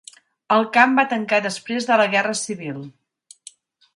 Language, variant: Catalan, Central